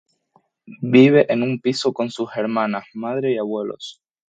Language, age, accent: Spanish, 19-29, España: Islas Canarias